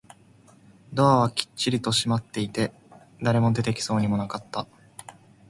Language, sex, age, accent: Japanese, male, 19-29, 標準語